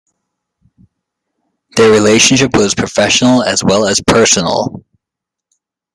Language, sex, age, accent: English, male, 30-39, United States English